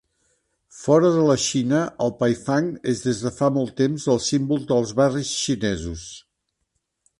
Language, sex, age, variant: Catalan, male, 70-79, Central